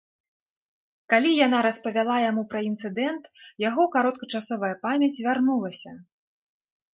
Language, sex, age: Belarusian, female, 30-39